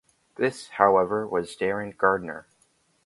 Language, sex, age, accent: English, male, under 19, United States English